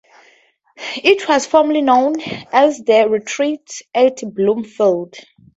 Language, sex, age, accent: English, female, 19-29, Southern African (South Africa, Zimbabwe, Namibia)